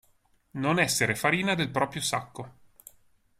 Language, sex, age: Italian, male, 30-39